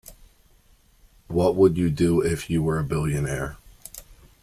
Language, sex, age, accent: English, male, 30-39, United States English